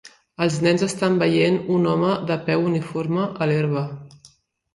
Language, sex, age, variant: Catalan, female, 40-49, Central